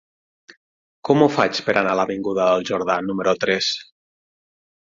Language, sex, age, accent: Catalan, male, 40-49, central; nord-occidental